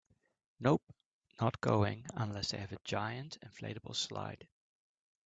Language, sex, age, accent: English, male, 40-49, New Zealand English